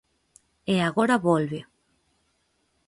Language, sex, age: Galician, female, 19-29